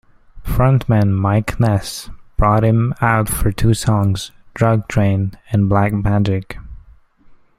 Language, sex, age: English, male, 19-29